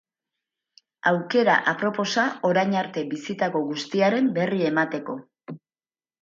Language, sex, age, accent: Basque, female, 40-49, Mendebalekoa (Araba, Bizkaia, Gipuzkoako mendebaleko herri batzuk)